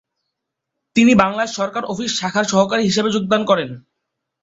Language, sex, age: Bengali, male, 19-29